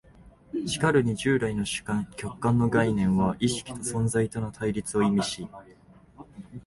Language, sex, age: Japanese, male, 19-29